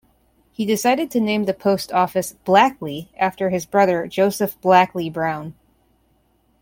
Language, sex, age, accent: English, female, 19-29, United States English